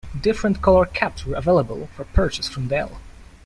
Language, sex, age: English, male, 19-29